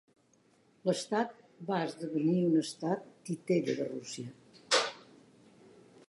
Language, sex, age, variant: Catalan, female, 50-59, Central